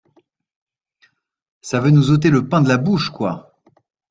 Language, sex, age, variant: French, male, 30-39, Français de métropole